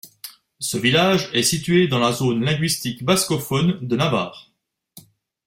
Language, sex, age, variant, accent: French, male, 30-39, Français d'Europe, Français de Suisse